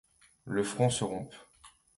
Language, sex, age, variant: French, male, 19-29, Français de métropole